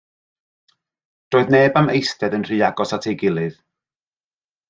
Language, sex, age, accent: Welsh, male, 40-49, Y Deyrnas Unedig Cymraeg